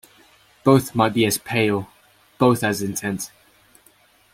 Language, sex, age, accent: English, male, 19-29, England English